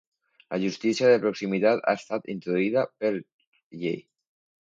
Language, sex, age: Catalan, male, 30-39